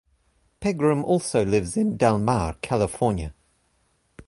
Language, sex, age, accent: English, male, 30-39, New Zealand English